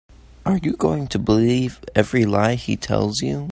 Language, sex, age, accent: English, male, under 19, United States English